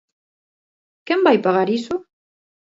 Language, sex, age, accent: Galician, female, 19-29, Normativo (estándar)